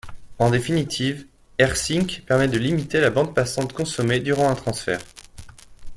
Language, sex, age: French, male, 30-39